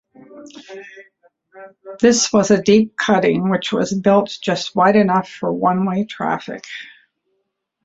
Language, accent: English, Canadian English